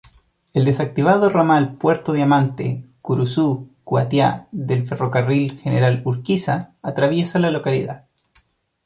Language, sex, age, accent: Spanish, male, 30-39, Chileno: Chile, Cuyo